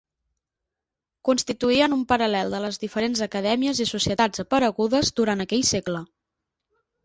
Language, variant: Catalan, Nord-Occidental